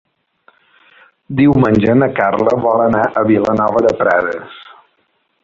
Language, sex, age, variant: Catalan, male, 50-59, Balear